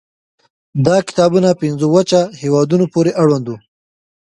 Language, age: Pashto, 19-29